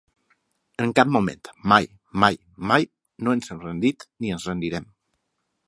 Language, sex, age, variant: Catalan, male, 40-49, Valencià meridional